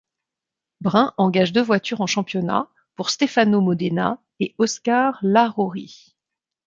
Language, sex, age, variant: French, female, 50-59, Français de métropole